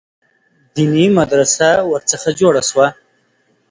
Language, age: Pashto, 19-29